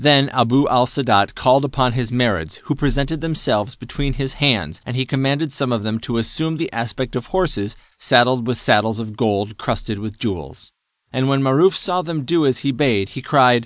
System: none